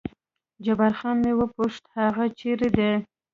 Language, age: Pashto, 19-29